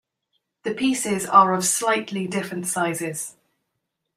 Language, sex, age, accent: English, female, 40-49, England English